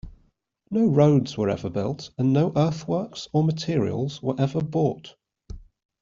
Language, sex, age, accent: English, male, 30-39, England English